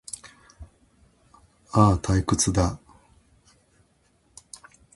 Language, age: Japanese, 60-69